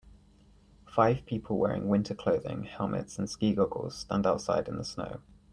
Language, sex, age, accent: English, male, 19-29, England English